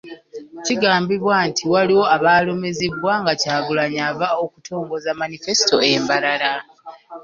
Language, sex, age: Ganda, female, 30-39